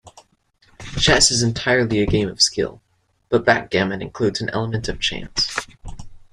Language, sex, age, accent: English, male, under 19, United States English